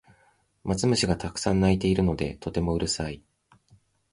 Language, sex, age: Japanese, male, 30-39